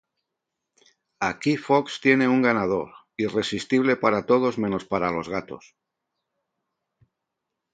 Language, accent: Spanish, España: Norte peninsular (Asturias, Castilla y León, Cantabria, País Vasco, Navarra, Aragón, La Rioja, Guadalajara, Cuenca)